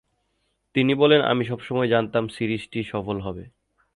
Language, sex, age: Bengali, male, 19-29